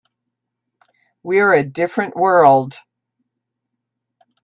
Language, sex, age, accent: English, female, 60-69, United States English